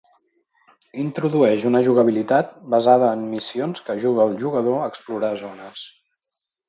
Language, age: Catalan, 50-59